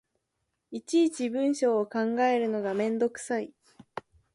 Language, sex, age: Japanese, female, 19-29